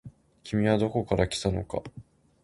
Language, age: Japanese, 19-29